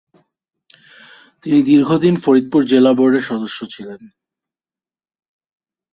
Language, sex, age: Bengali, male, 19-29